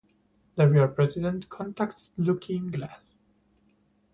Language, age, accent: English, 19-29, United States English